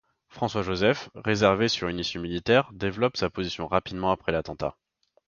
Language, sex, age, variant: French, male, 19-29, Français de métropole